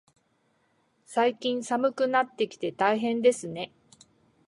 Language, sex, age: Japanese, female, 50-59